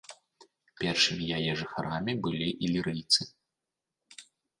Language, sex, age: Belarusian, male, 30-39